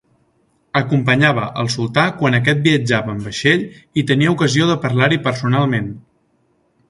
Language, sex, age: Catalan, male, 19-29